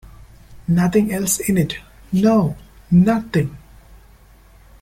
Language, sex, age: English, male, 19-29